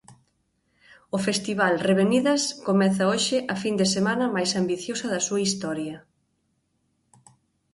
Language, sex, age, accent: Galician, female, 30-39, Normativo (estándar)